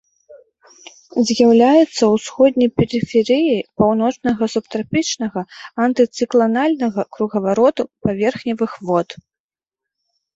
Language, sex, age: Belarusian, female, 30-39